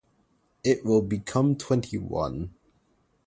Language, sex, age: English, male, 19-29